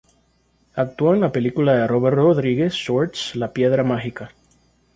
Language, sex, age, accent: Spanish, male, 30-39, América central